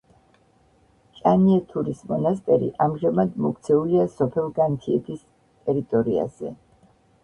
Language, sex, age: Georgian, female, 70-79